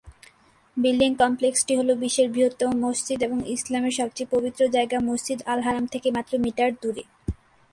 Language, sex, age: Bengali, female, under 19